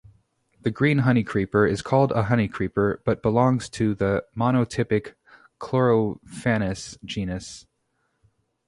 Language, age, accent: English, 30-39, United States English